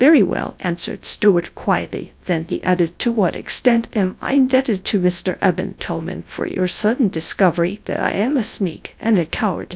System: TTS, GradTTS